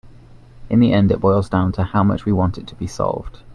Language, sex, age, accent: English, male, 19-29, England English